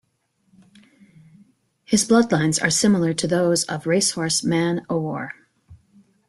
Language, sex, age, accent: English, female, 40-49, United States English